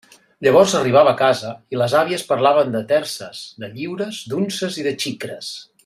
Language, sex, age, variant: Catalan, male, 40-49, Central